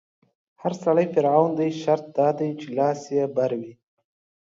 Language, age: Pashto, under 19